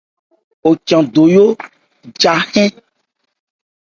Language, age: Ebrié, 19-29